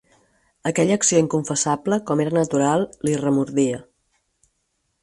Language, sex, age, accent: Catalan, female, 40-49, estàndard